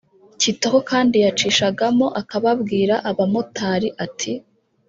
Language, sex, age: Kinyarwanda, female, 19-29